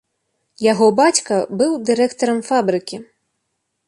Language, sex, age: Belarusian, female, 19-29